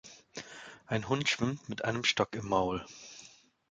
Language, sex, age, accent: German, male, 19-29, Deutschland Deutsch